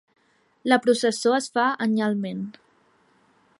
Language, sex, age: Catalan, female, 19-29